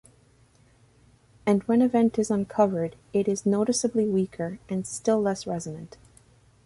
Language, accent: English, United States English